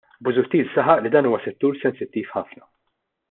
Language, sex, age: Maltese, male, 40-49